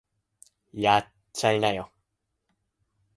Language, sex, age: Japanese, male, 19-29